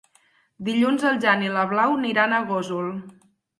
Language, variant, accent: Catalan, Central, tarragoní